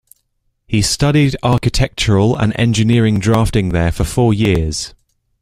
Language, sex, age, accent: English, male, under 19, England English